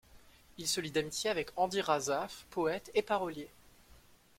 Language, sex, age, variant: French, male, 19-29, Français de métropole